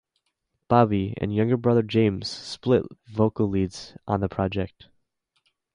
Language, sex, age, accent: English, male, under 19, United States English